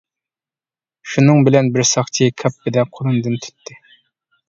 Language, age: Uyghur, 19-29